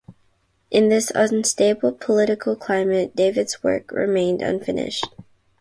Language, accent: English, United States English; Filipino